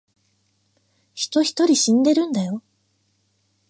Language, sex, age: Japanese, female, 19-29